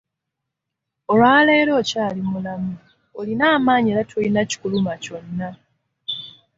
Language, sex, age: Ganda, female, 19-29